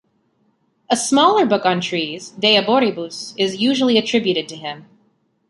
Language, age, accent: English, 19-29, United States English